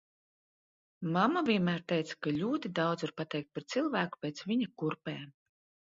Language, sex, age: Latvian, female, 40-49